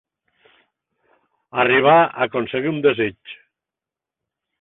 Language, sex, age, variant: Catalan, male, 50-59, Septentrional